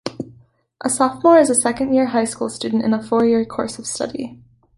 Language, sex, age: English, female, 19-29